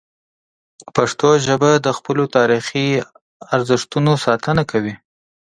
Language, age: Pashto, 19-29